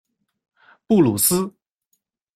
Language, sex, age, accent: Chinese, male, 19-29, 出生地：江苏省